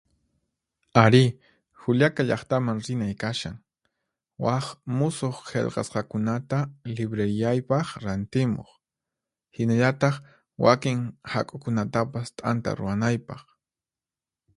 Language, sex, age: Puno Quechua, male, 30-39